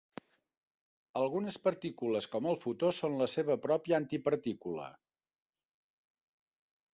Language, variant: Catalan, Central